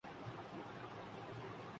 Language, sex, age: Urdu, male, 19-29